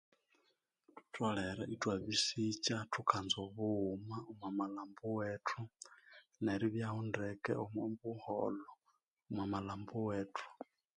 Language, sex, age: Konzo, male, 19-29